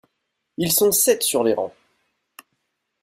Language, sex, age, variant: French, male, 19-29, Français de métropole